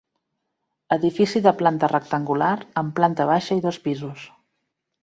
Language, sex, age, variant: Catalan, female, 40-49, Central